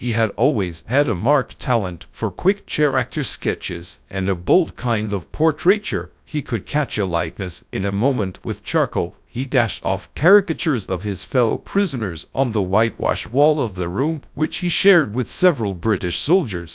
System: TTS, GradTTS